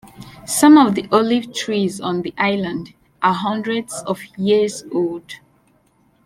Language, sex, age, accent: English, female, 19-29, England English